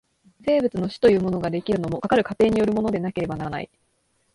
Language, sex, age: Japanese, female, 19-29